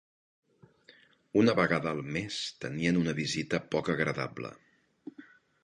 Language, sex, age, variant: Catalan, male, 60-69, Central